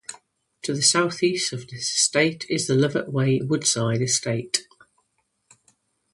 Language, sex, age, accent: English, female, 50-59, England English